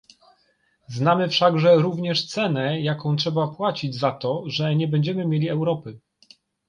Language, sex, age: Polish, male, 30-39